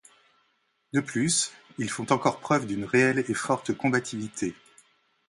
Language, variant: French, Français de métropole